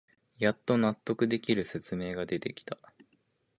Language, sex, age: Japanese, male, 19-29